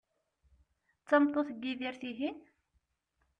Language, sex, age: Kabyle, female, 19-29